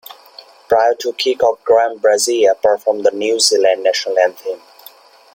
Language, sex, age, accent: English, male, 19-29, India and South Asia (India, Pakistan, Sri Lanka)